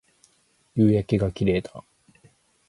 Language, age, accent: Japanese, 30-39, 標準語